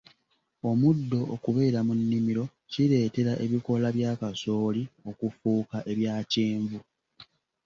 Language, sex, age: Ganda, male, 19-29